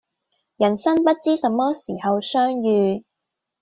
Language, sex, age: Cantonese, female, 19-29